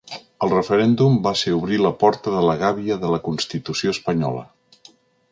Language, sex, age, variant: Catalan, male, 60-69, Central